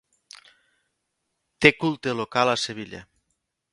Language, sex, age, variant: Catalan, male, 30-39, Nord-Occidental